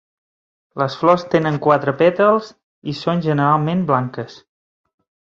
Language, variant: Catalan, Central